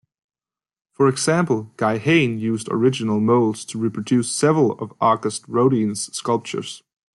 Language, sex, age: English, male, 19-29